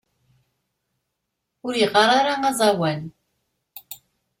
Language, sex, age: Kabyle, female, 40-49